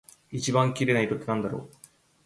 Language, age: Japanese, 30-39